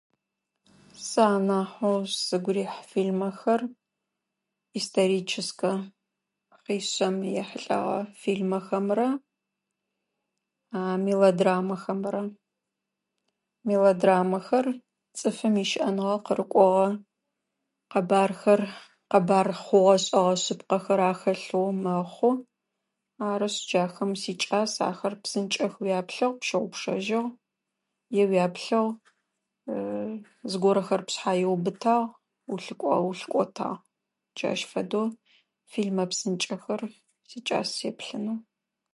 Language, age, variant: Adyghe, 40-49, Адыгабзэ (Кирил, пстэумэ зэдыряе)